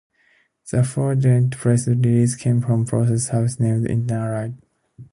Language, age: English, 19-29